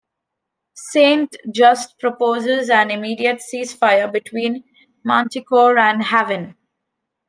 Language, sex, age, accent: English, female, 19-29, India and South Asia (India, Pakistan, Sri Lanka)